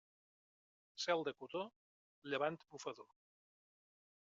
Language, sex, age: Catalan, male, 50-59